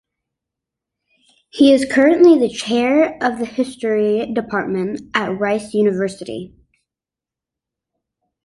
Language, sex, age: English, male, 19-29